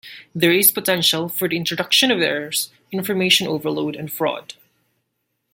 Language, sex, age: English, male, 19-29